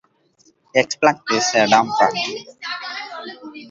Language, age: English, 19-29